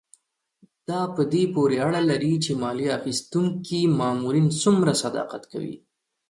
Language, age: Pashto, 30-39